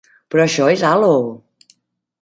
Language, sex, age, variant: Catalan, female, 50-59, Central